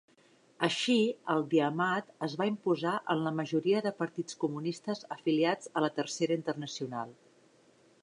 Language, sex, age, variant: Catalan, female, 50-59, Central